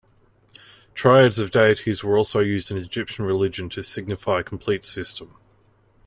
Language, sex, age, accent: English, male, 30-39, Australian English